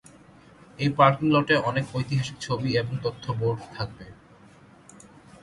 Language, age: Bengali, 30-39